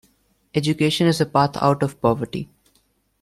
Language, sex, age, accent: English, male, under 19, India and South Asia (India, Pakistan, Sri Lanka)